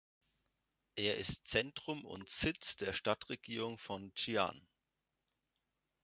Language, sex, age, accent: German, male, 40-49, Deutschland Deutsch